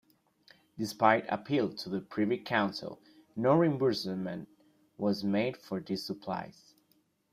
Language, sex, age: English, male, 19-29